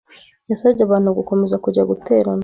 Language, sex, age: Kinyarwanda, female, 30-39